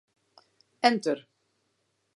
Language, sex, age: Western Frisian, female, 40-49